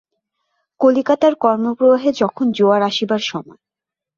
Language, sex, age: Bengali, female, 19-29